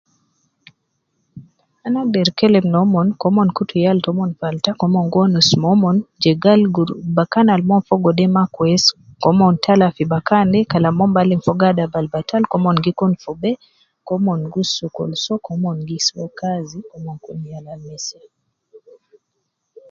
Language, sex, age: Nubi, female, 30-39